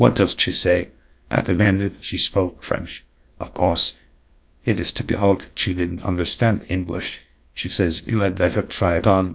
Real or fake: fake